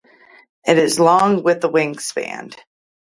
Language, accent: English, United States English; Dutch